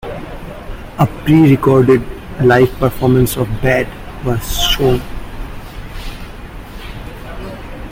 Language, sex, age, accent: English, male, under 19, England English